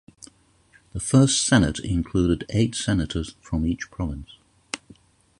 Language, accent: English, England English